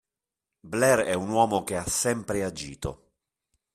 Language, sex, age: Italian, male, 50-59